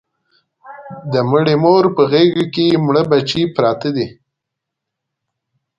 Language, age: Pashto, 19-29